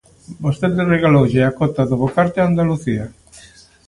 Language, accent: Galician, Normativo (estándar)